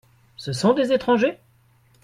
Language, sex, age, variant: French, male, 40-49, Français de métropole